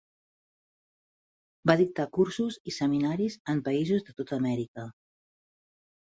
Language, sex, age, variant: Catalan, female, 40-49, Central